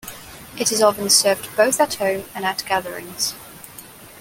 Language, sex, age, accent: English, female, 19-29, England English